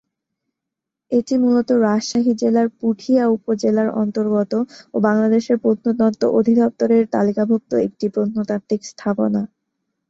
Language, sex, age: Bengali, female, under 19